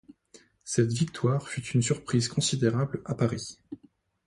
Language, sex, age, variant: French, male, 19-29, Français de métropole